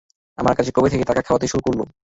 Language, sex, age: Bengali, male, under 19